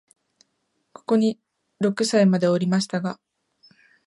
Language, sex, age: Japanese, female, 19-29